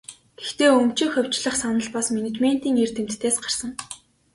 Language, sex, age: Mongolian, female, 19-29